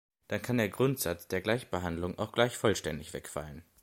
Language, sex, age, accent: German, male, under 19, Deutschland Deutsch